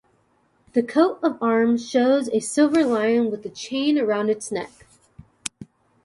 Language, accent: English, United States English